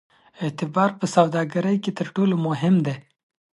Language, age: Pashto, 19-29